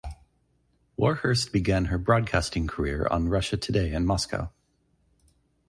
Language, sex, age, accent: English, male, 40-49, United States English